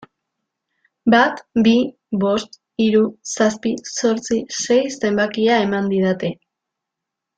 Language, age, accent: Basque, 19-29, Erdialdekoa edo Nafarra (Gipuzkoa, Nafarroa)